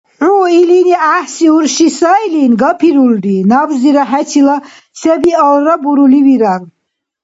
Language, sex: Dargwa, female